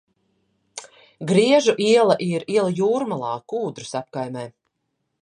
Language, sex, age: Latvian, female, 30-39